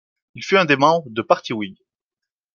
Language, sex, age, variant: French, male, 30-39, Français de métropole